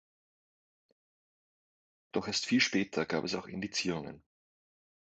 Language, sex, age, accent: German, male, 19-29, Österreichisches Deutsch